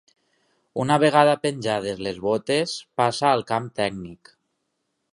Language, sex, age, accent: Catalan, male, 30-39, valencià